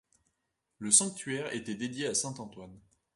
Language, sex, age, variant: French, male, 19-29, Français de métropole